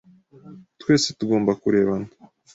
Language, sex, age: Kinyarwanda, male, 19-29